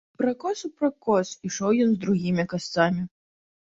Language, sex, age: Belarusian, female, 19-29